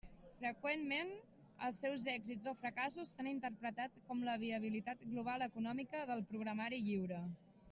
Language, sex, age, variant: Catalan, female, 19-29, Central